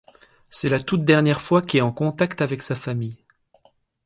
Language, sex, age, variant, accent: French, male, 30-39, Français d'Europe, Français de Belgique